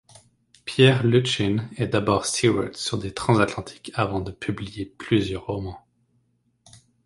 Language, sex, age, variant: French, male, 19-29, Français de métropole